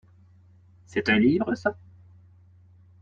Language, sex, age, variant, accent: French, male, 40-49, Français d'Amérique du Nord, Français du Canada